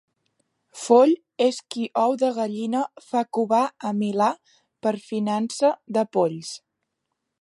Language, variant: Catalan, Central